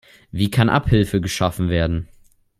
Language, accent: German, Deutschland Deutsch